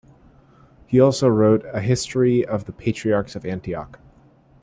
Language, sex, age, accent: English, male, 19-29, United States English